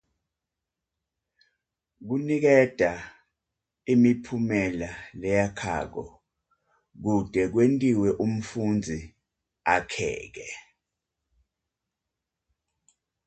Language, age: Swati, 50-59